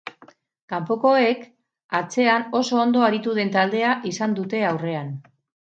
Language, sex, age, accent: Basque, female, 50-59, Mendebalekoa (Araba, Bizkaia, Gipuzkoako mendebaleko herri batzuk)